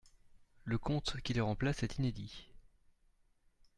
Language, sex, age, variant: French, male, 40-49, Français de métropole